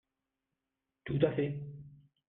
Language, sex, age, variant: French, male, 50-59, Français de métropole